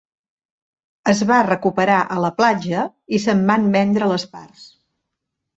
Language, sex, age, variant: Catalan, female, 50-59, Central